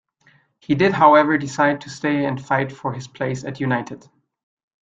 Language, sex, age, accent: English, male, 30-39, Singaporean English